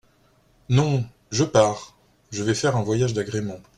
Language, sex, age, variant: French, male, 40-49, Français de métropole